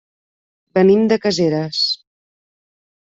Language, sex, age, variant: Catalan, female, 40-49, Central